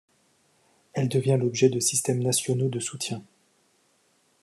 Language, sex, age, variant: French, male, 30-39, Français de métropole